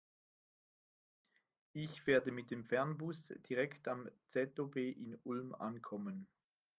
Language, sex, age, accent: German, male, 50-59, Schweizerdeutsch